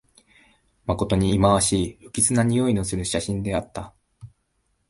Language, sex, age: Japanese, male, 19-29